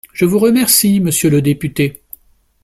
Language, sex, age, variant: French, male, 40-49, Français de métropole